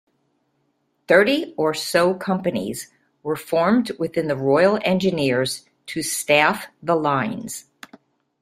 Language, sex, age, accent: English, female, 70-79, United States English